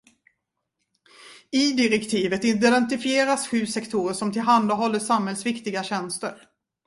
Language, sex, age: Swedish, female, 40-49